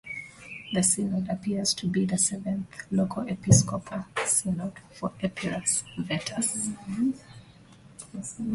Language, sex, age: English, female, 30-39